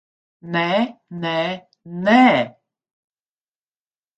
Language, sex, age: Latvian, female, 30-39